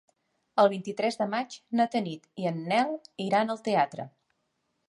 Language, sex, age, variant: Catalan, female, 40-49, Central